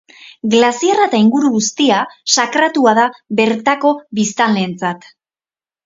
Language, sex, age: Basque, female, 19-29